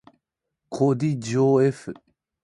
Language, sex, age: Japanese, male, 19-29